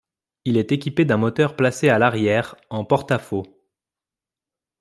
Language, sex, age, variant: French, male, 19-29, Français de métropole